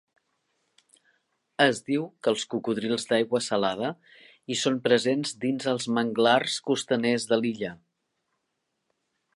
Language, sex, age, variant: Catalan, female, 50-59, Central